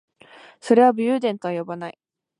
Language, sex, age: Japanese, female, 19-29